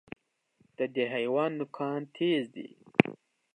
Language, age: Pashto, under 19